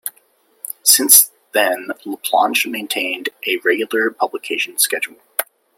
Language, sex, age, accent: English, male, 19-29, United States English